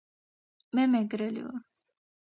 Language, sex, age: Georgian, female, under 19